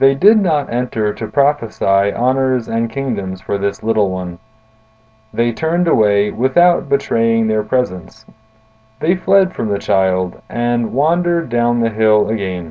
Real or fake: real